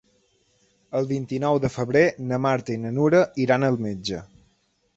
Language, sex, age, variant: Catalan, male, 30-39, Balear